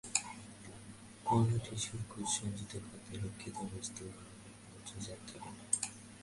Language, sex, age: Bengali, male, under 19